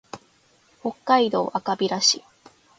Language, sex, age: Japanese, female, 19-29